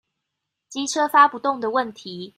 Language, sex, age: Chinese, female, 19-29